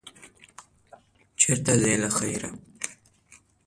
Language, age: Pashto, under 19